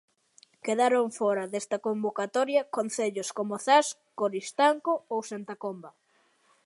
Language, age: Galician, under 19